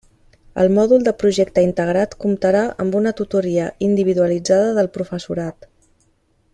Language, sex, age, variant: Catalan, female, 30-39, Central